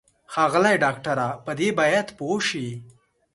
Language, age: Pashto, 19-29